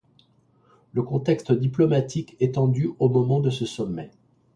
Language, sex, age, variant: French, male, 50-59, Français de métropole